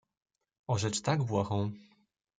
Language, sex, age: Polish, male, 19-29